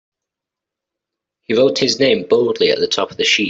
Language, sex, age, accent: English, male, 19-29, England English